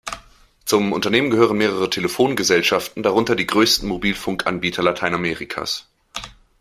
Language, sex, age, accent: German, male, 19-29, Deutschland Deutsch